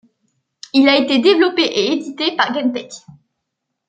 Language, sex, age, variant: French, female, under 19, Français de métropole